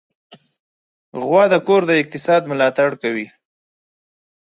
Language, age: Pashto, 30-39